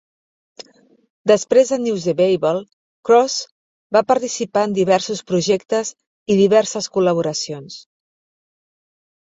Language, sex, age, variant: Catalan, female, 40-49, Central